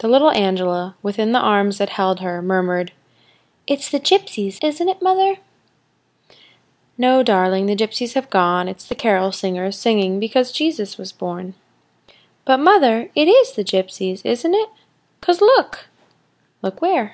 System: none